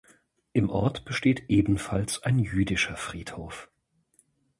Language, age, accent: German, 40-49, Deutschland Deutsch